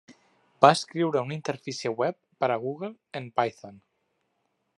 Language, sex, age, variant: Catalan, male, 30-39, Central